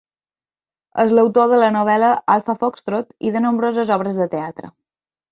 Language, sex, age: Catalan, female, 30-39